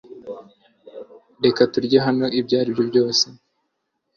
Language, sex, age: Kinyarwanda, male, 19-29